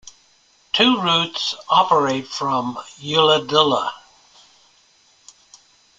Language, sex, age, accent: English, male, 70-79, Canadian English